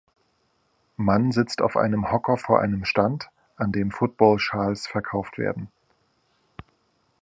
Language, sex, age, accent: German, male, 30-39, Deutschland Deutsch